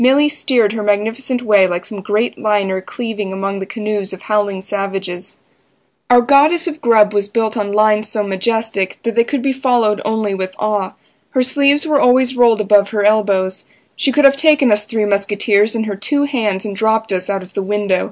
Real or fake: real